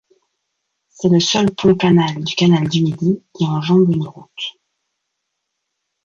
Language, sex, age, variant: French, female, 50-59, Français de métropole